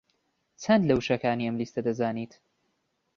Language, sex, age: Central Kurdish, male, 19-29